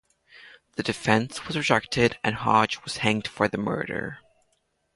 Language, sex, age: English, male, under 19